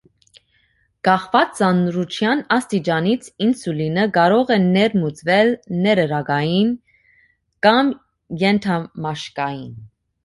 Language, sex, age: Armenian, female, 30-39